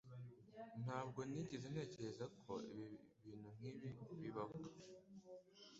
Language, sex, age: Kinyarwanda, male, under 19